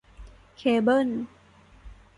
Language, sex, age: Thai, female, 19-29